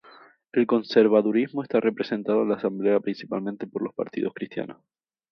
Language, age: Spanish, 19-29